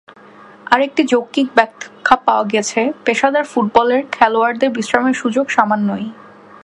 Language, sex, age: Bengali, female, 19-29